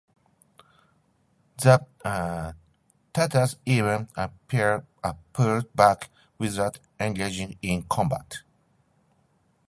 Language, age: English, 50-59